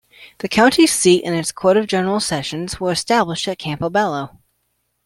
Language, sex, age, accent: English, male, 19-29, United States English